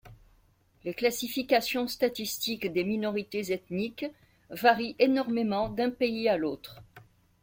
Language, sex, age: French, female, 60-69